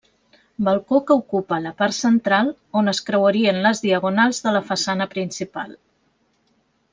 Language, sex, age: Catalan, female, 40-49